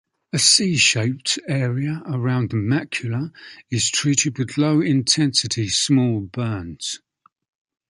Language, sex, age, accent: English, male, 40-49, England English